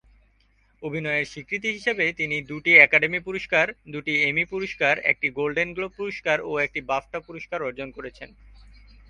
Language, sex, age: Bengali, male, 19-29